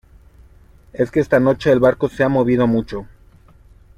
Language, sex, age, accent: Spanish, male, 19-29, México